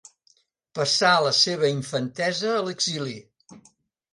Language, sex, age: Catalan, male, 70-79